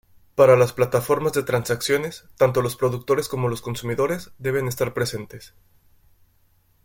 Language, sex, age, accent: Spanish, male, 19-29, México